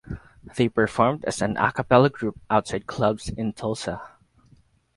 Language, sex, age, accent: English, male, 19-29, Filipino